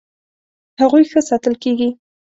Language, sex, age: Pashto, female, 19-29